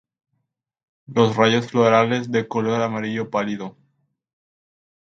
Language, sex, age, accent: Spanish, male, 19-29, México